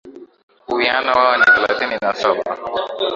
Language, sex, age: Swahili, male, 19-29